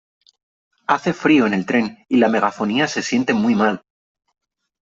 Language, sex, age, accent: Spanish, male, 19-29, España: Centro-Sur peninsular (Madrid, Toledo, Castilla-La Mancha)